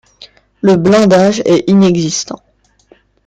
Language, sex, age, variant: French, male, under 19, Français de métropole